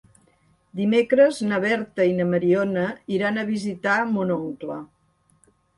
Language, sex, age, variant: Catalan, female, 60-69, Central